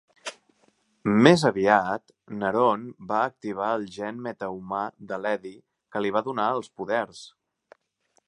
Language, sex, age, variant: Catalan, male, 19-29, Central